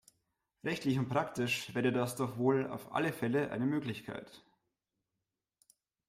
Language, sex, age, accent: German, male, 30-39, Deutschland Deutsch